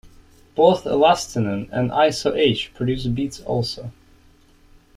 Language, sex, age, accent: English, male, 30-39, Canadian English